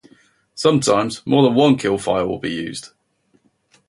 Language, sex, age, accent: English, male, 19-29, England English